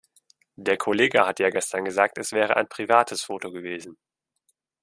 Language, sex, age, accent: German, male, 19-29, Deutschland Deutsch